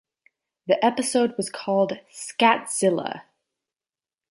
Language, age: English, under 19